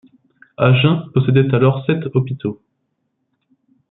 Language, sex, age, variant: French, male, 19-29, Français de métropole